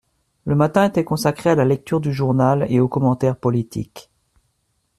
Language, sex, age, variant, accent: French, male, 40-49, Français d'Amérique du Nord, Français du Canada